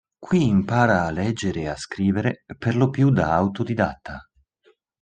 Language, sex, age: Italian, male, 30-39